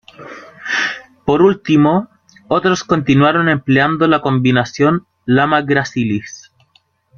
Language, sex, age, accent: Spanish, male, under 19, Chileno: Chile, Cuyo